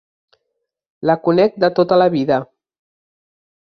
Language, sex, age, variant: Catalan, female, 50-59, Central